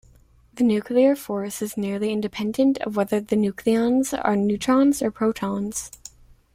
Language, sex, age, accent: English, female, under 19, United States English